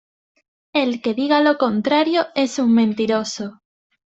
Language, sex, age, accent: Spanish, female, under 19, España: Sur peninsular (Andalucia, Extremadura, Murcia)